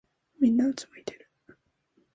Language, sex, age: Japanese, female, under 19